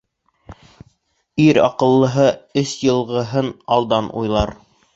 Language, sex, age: Bashkir, male, 19-29